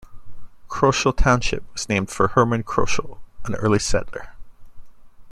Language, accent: English, United States English